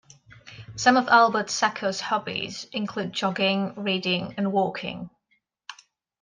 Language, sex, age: English, female, 30-39